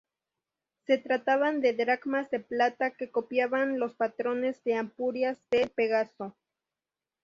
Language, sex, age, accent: Spanish, female, 19-29, México